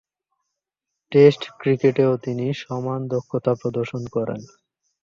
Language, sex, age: Bengali, male, 19-29